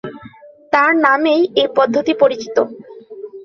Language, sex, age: Bengali, female, 19-29